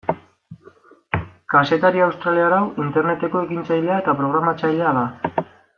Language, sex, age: Basque, male, 19-29